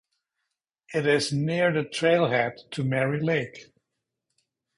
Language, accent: English, United States English